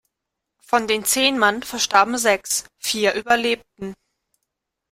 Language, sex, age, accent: German, female, 19-29, Deutschland Deutsch